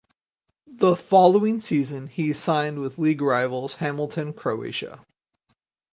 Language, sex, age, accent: English, male, 30-39, United States English